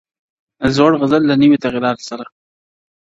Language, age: Pashto, 19-29